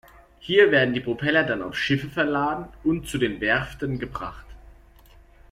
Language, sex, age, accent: German, male, 19-29, Deutschland Deutsch